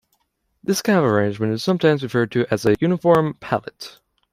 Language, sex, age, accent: English, male, under 19, United States English